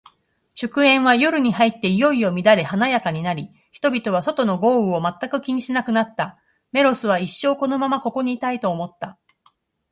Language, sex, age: Japanese, female, 50-59